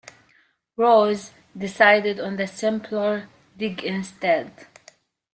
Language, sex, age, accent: English, female, 19-29, United States English